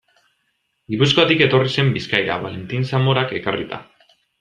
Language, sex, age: Basque, male, 19-29